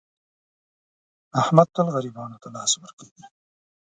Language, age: Pashto, 60-69